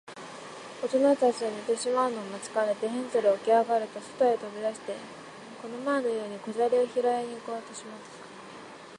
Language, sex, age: Japanese, female, 19-29